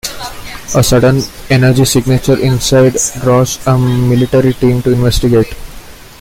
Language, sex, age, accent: English, male, 19-29, India and South Asia (India, Pakistan, Sri Lanka)